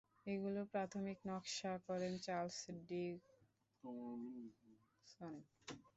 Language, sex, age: Bengali, female, 19-29